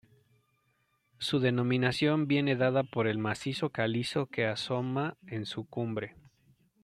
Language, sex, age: Spanish, male, 30-39